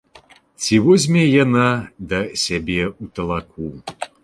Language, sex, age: Belarusian, male, 40-49